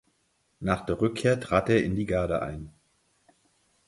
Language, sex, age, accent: German, male, 50-59, Deutschland Deutsch